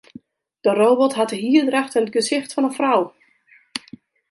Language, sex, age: Western Frisian, female, 40-49